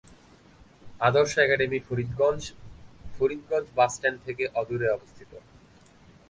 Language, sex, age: Bengali, male, 19-29